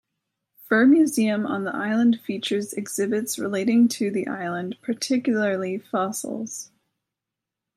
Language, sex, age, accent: English, female, 30-39, United States English